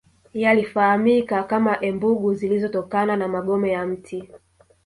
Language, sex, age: Swahili, female, 19-29